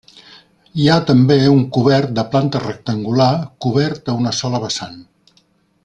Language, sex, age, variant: Catalan, male, 60-69, Central